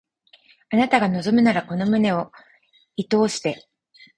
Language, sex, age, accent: Japanese, female, 40-49, 標準語